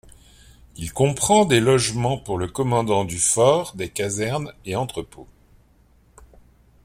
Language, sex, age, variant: French, male, 50-59, Français de métropole